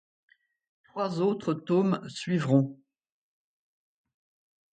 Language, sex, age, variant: French, female, 60-69, Français de métropole